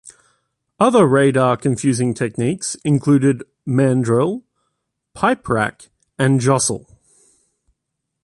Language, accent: English, Australian English